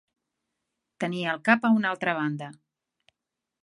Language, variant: Catalan, Central